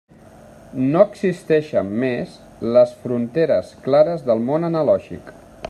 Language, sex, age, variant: Catalan, male, 40-49, Central